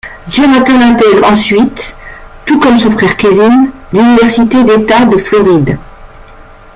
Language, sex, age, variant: French, female, 50-59, Français de métropole